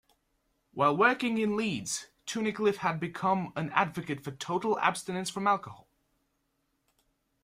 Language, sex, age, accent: English, male, under 19, England English